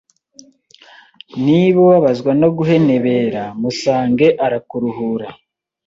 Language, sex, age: Kinyarwanda, male, 19-29